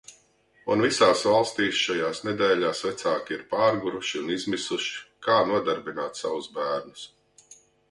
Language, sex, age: Latvian, male, 40-49